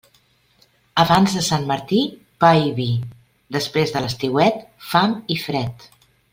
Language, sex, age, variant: Catalan, female, 50-59, Central